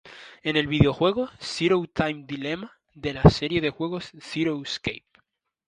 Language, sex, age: Spanish, male, 19-29